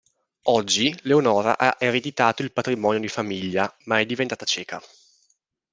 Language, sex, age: Italian, male, 19-29